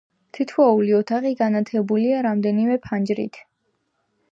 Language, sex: Georgian, female